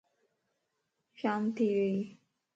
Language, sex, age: Lasi, female, 19-29